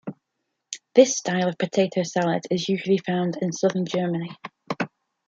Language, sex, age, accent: English, female, 19-29, England English